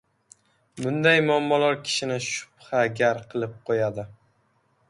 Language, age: Uzbek, 19-29